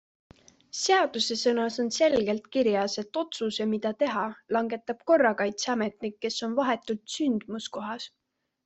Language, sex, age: Estonian, female, 19-29